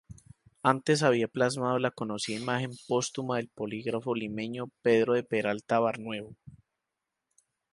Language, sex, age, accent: Spanish, male, 30-39, Caribe: Cuba, Venezuela, Puerto Rico, República Dominicana, Panamá, Colombia caribeña, México caribeño, Costa del golfo de México